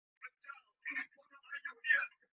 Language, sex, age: Thai, male, 19-29